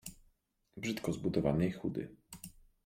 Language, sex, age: Polish, male, 19-29